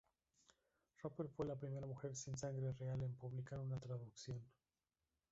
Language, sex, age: Spanish, male, 19-29